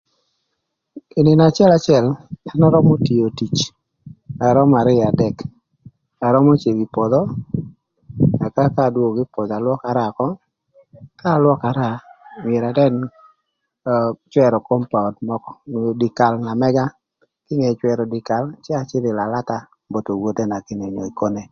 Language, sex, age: Thur, male, 40-49